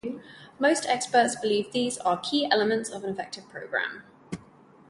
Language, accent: English, England English